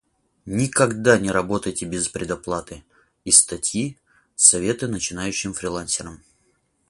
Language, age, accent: Russian, 19-29, Русский